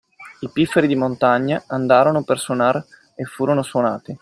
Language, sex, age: Italian, male, 30-39